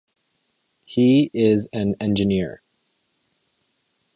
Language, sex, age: English, male, 19-29